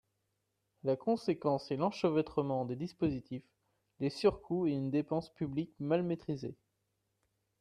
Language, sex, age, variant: French, male, 19-29, Français de métropole